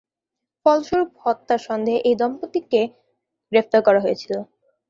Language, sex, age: Bengali, female, 30-39